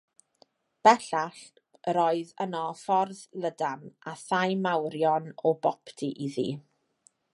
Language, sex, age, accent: Welsh, female, 30-39, Y Deyrnas Unedig Cymraeg